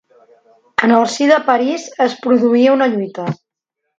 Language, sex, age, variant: Catalan, female, 50-59, Central